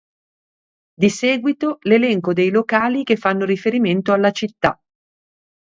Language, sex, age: Italian, female, 50-59